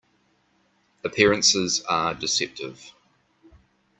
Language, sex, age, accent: English, male, 40-49, New Zealand English